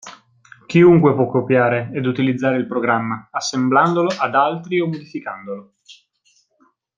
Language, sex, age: Italian, male, 19-29